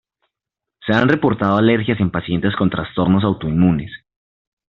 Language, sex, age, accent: Spanish, male, 19-29, Andino-Pacífico: Colombia, Perú, Ecuador, oeste de Bolivia y Venezuela andina